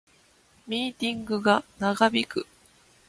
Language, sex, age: Japanese, female, 30-39